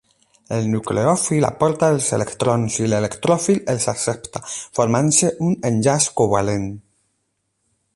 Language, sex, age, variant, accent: Catalan, male, 40-49, Alacantí, Barcelona